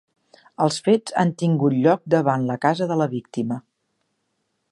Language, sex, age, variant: Catalan, female, 60-69, Septentrional